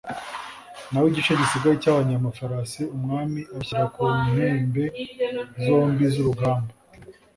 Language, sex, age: Kinyarwanda, male, 19-29